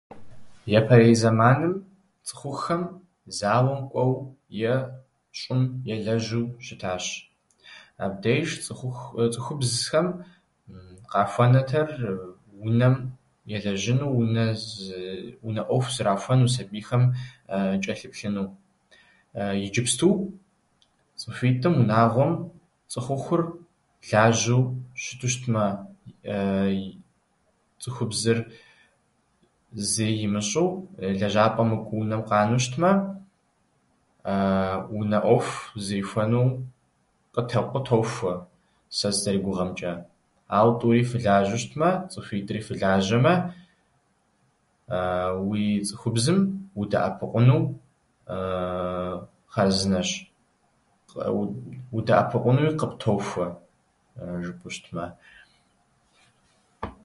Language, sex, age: Kabardian, male, 19-29